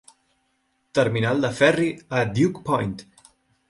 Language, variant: Catalan, Central